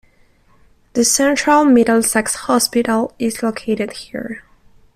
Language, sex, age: English, female, 19-29